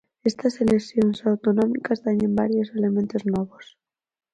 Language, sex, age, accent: Galician, female, under 19, Atlántico (seseo e gheada)